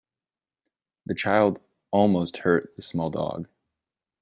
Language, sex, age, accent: English, male, 19-29, United States English